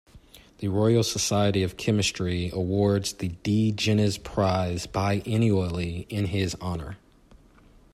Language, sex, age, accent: English, male, 19-29, United States English